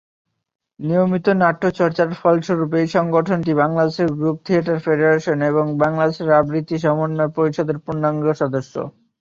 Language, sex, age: Bengali, male, 19-29